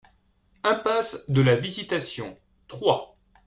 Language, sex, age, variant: French, male, 30-39, Français de métropole